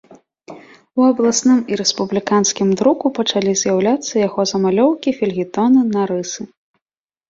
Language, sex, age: Belarusian, female, 19-29